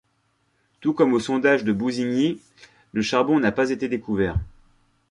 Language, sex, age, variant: French, male, 30-39, Français de métropole